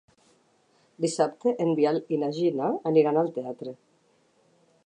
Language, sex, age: Catalan, female, 60-69